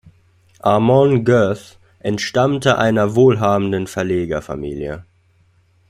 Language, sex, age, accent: German, male, 19-29, Deutschland Deutsch